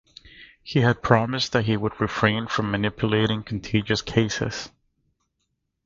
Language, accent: English, United States English